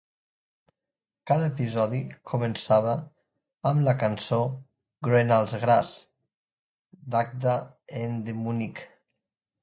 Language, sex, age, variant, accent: Catalan, female, 30-39, Nord-Occidental, nord-occidental